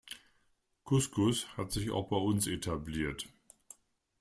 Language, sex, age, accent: German, male, 60-69, Deutschland Deutsch